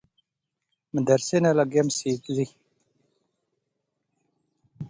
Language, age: Pahari-Potwari, 30-39